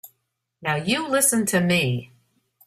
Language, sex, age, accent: English, male, 50-59, United States English